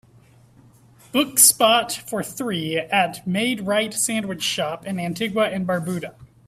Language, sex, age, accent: English, male, 19-29, United States English